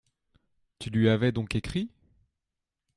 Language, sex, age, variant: French, male, 30-39, Français de métropole